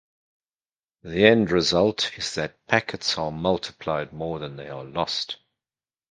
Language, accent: English, Southern African (South Africa, Zimbabwe, Namibia)